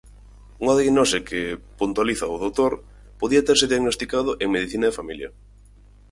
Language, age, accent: Galician, 19-29, Central (gheada)